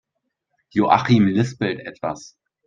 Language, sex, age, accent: German, male, 19-29, Deutschland Deutsch